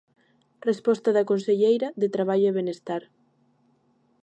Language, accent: Galician, Oriental (común en zona oriental)